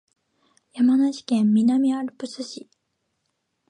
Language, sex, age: Japanese, female, 19-29